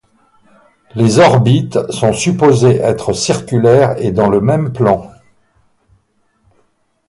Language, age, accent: French, 60-69, Français de l'ouest de la France